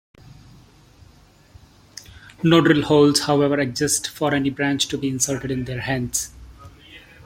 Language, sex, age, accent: English, male, 30-39, India and South Asia (India, Pakistan, Sri Lanka)